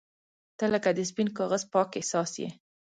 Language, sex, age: Pashto, female, 19-29